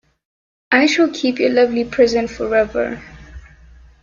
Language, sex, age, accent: English, female, 19-29, United States English